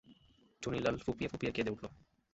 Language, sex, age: Bengali, male, 19-29